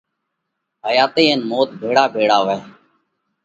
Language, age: Parkari Koli, 30-39